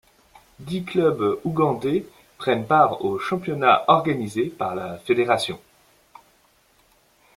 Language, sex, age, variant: French, male, 30-39, Français de métropole